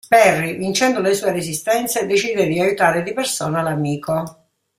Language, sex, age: Italian, female, 60-69